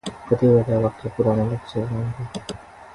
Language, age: Nepali, 30-39